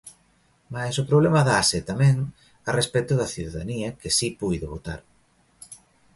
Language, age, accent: Galician, 40-49, Normativo (estándar)